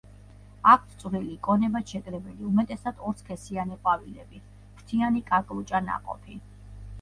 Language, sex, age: Georgian, female, 40-49